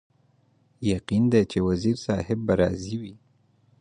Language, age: Pashto, 19-29